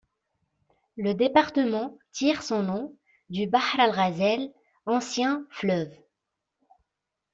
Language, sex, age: French, female, 19-29